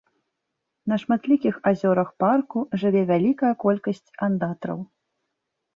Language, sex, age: Belarusian, female, 30-39